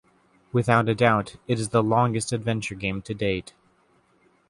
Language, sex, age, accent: English, male, 19-29, United States English